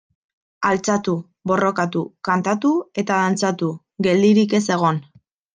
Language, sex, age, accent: Basque, female, 19-29, Mendebalekoa (Araba, Bizkaia, Gipuzkoako mendebaleko herri batzuk)